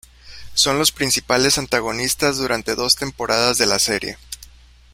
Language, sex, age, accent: Spanish, male, 19-29, México